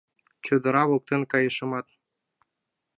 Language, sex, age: Mari, male, 19-29